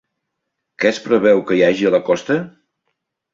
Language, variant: Catalan, Central